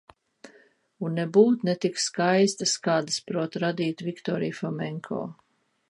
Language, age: Latvian, 60-69